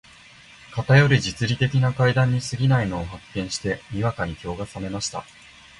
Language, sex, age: Japanese, male, 19-29